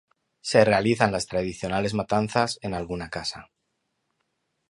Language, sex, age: Spanish, male, 40-49